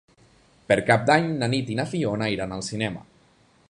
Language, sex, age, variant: Catalan, male, 19-29, Nord-Occidental